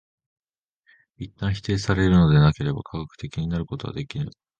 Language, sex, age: Japanese, male, under 19